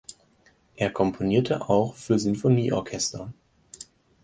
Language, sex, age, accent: German, male, 19-29, Deutschland Deutsch